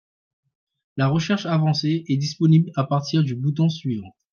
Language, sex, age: French, male, 19-29